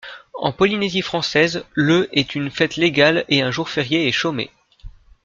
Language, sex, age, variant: French, female, 19-29, Français de métropole